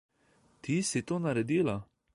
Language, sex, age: Slovenian, male, 19-29